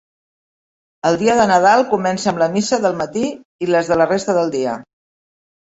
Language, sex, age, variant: Catalan, female, 50-59, Central